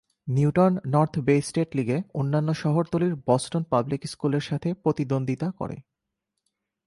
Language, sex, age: Bengali, male, 19-29